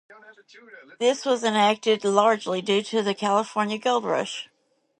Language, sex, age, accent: English, female, 40-49, United States English